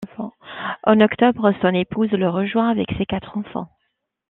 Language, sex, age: French, female, 30-39